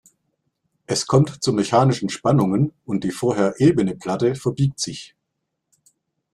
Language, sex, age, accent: German, male, 40-49, Deutschland Deutsch